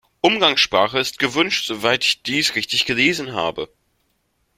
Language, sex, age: German, male, 19-29